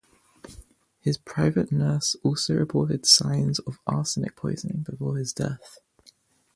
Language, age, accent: English, 19-29, England English